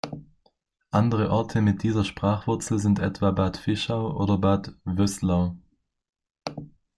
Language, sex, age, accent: German, male, 19-29, Deutschland Deutsch